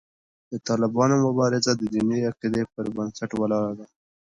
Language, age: Pashto, under 19